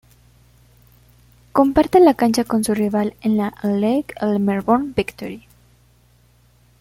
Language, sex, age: Spanish, female, 19-29